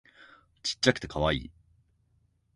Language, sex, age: Japanese, male, 19-29